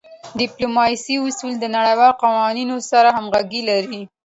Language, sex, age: Pashto, female, 19-29